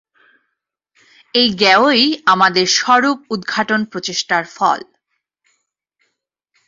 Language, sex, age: Bengali, female, 19-29